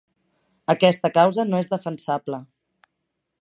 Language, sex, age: Catalan, female, 19-29